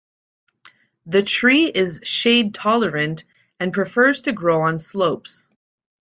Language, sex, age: English, female, 30-39